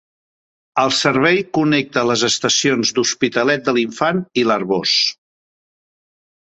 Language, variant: Catalan, Central